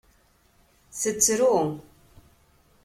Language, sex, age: Kabyle, female, 80-89